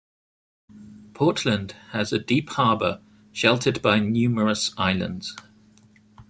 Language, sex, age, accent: English, male, 50-59, England English